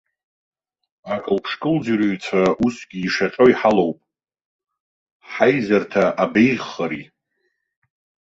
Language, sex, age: Abkhazian, male, 30-39